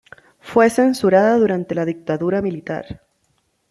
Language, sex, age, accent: Spanish, female, 19-29, Andino-Pacífico: Colombia, Perú, Ecuador, oeste de Bolivia y Venezuela andina